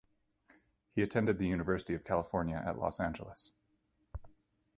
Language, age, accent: English, 30-39, Canadian English